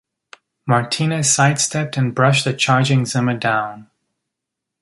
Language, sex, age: English, male, 19-29